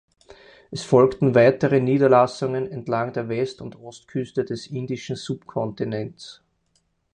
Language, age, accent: German, 30-39, Österreichisches Deutsch